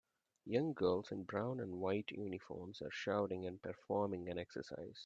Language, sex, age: English, male, 40-49